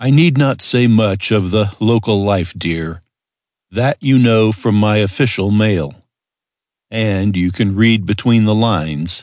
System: none